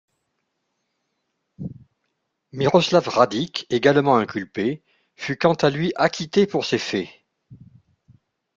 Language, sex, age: French, male, 50-59